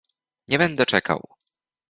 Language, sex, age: Polish, male, 19-29